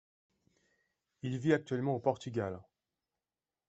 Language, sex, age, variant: French, male, 30-39, Français de métropole